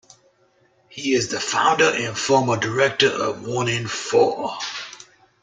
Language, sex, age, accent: English, male, 40-49, United States English